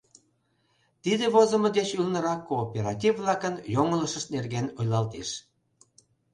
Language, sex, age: Mari, male, 50-59